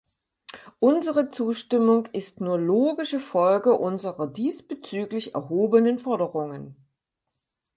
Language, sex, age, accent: German, female, 50-59, Deutschland Deutsch